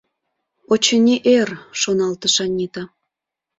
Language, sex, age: Mari, female, 19-29